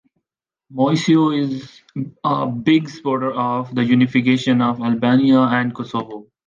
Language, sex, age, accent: English, male, 19-29, India and South Asia (India, Pakistan, Sri Lanka)